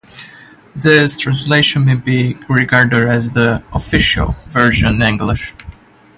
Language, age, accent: English, under 19, United States English